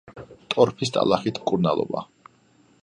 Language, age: Georgian, 40-49